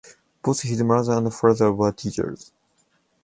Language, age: English, 19-29